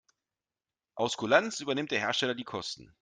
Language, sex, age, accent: German, male, 40-49, Deutschland Deutsch